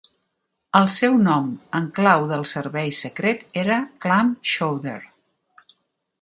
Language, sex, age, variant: Catalan, female, 60-69, Central